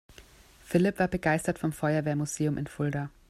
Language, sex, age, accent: German, female, 30-39, Österreichisches Deutsch